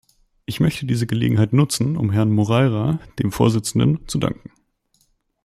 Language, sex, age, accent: German, male, 19-29, Deutschland Deutsch